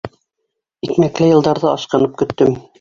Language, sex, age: Bashkir, female, 60-69